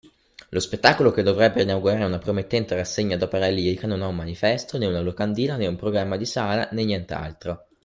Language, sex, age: Italian, male, under 19